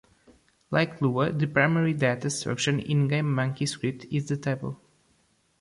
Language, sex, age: English, male, 19-29